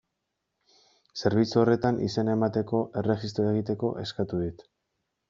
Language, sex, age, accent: Basque, male, 19-29, Erdialdekoa edo Nafarra (Gipuzkoa, Nafarroa)